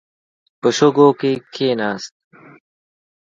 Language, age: Pashto, under 19